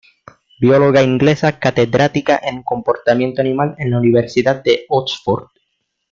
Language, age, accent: Spanish, 90+, Caribe: Cuba, Venezuela, Puerto Rico, República Dominicana, Panamá, Colombia caribeña, México caribeño, Costa del golfo de México